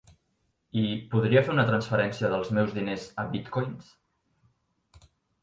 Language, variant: Catalan, Central